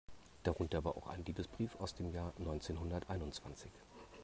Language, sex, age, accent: German, male, 40-49, Deutschland Deutsch